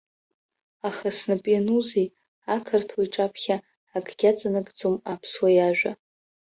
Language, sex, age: Abkhazian, female, under 19